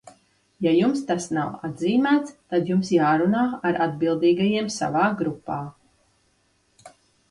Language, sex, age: Latvian, female, 30-39